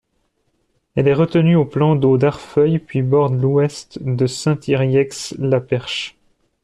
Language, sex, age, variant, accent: French, male, 40-49, Français d'Europe, Français de Suisse